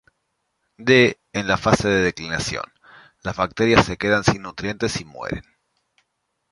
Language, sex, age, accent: Spanish, male, 40-49, Rioplatense: Argentina, Uruguay, este de Bolivia, Paraguay